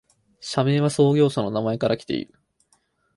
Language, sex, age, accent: Japanese, male, 19-29, 標準語